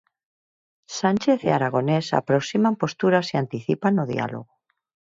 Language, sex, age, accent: Galician, female, 40-49, Normativo (estándar)